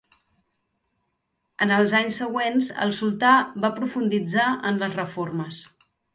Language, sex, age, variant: Catalan, female, 40-49, Central